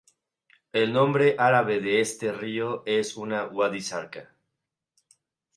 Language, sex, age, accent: Spanish, male, 19-29, México